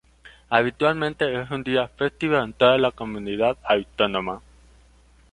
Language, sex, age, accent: Spanish, male, under 19, Andino-Pacífico: Colombia, Perú, Ecuador, oeste de Bolivia y Venezuela andina